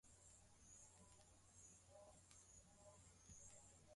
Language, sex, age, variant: Swahili, female, 19-29, Kiswahili Sanifu (EA)